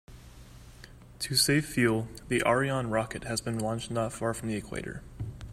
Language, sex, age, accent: English, male, under 19, United States English